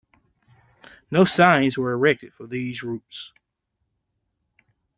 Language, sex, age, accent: English, male, under 19, United States English